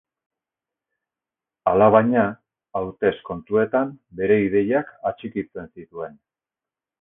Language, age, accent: Basque, 60-69, Mendebalekoa (Araba, Bizkaia, Gipuzkoako mendebaleko herri batzuk)